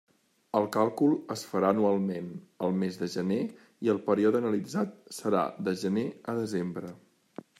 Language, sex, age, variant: Catalan, male, 40-49, Central